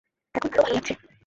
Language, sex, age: Bengali, female, 19-29